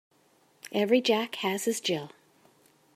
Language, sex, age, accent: English, female, 40-49, Canadian English